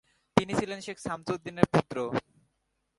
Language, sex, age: Bengali, male, 19-29